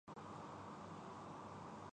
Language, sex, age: Urdu, male, 19-29